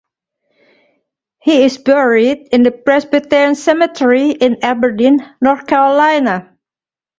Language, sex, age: English, female, 40-49